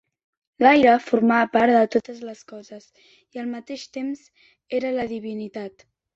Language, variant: Catalan, Central